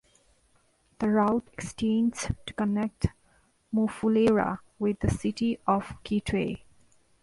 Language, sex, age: English, female, 19-29